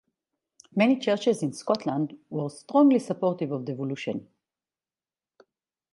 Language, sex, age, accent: English, female, 40-49, Israeli